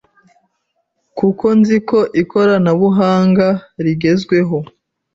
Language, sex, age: Kinyarwanda, female, 30-39